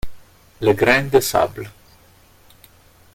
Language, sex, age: Italian, male, 40-49